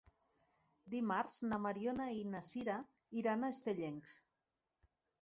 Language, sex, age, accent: Catalan, female, 40-49, Ebrenc